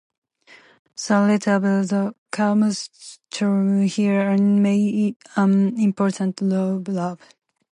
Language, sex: English, female